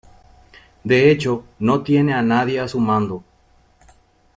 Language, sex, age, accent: Spanish, male, 30-39, Rioplatense: Argentina, Uruguay, este de Bolivia, Paraguay